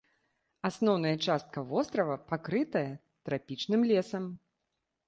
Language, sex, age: Belarusian, female, 30-39